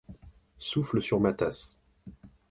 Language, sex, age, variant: French, male, 19-29, Français de métropole